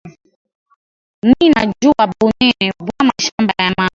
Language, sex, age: Swahili, female, 30-39